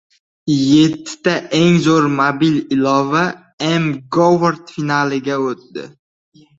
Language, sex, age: Uzbek, male, under 19